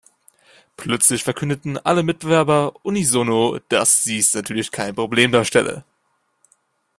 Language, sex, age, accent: German, male, 19-29, Deutschland Deutsch